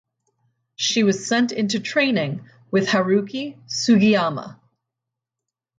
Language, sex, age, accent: English, female, 30-39, United States English